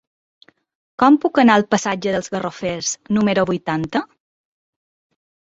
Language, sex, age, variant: Catalan, female, 30-39, Balear